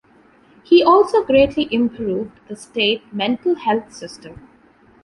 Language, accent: English, India and South Asia (India, Pakistan, Sri Lanka)